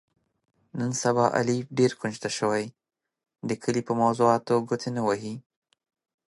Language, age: Pashto, 19-29